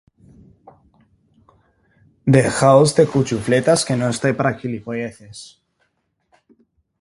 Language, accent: Spanish, España: Centro-Sur peninsular (Madrid, Toledo, Castilla-La Mancha)